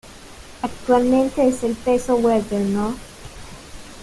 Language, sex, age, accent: Spanish, female, 30-39, Caribe: Cuba, Venezuela, Puerto Rico, República Dominicana, Panamá, Colombia caribeña, México caribeño, Costa del golfo de México